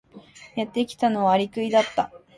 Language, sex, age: Japanese, female, under 19